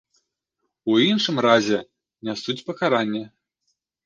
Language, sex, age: Belarusian, male, 19-29